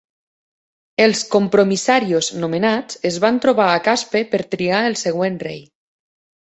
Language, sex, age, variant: Catalan, female, 40-49, Nord-Occidental